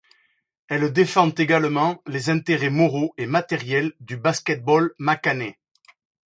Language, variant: French, Français de métropole